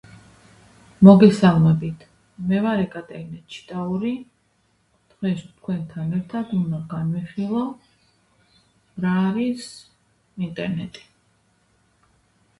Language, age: English, 40-49